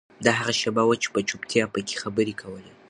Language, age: Pashto, under 19